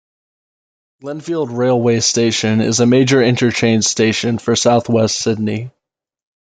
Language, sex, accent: English, male, United States English